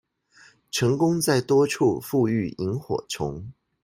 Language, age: Chinese, 30-39